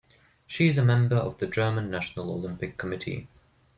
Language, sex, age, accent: English, male, 19-29, England English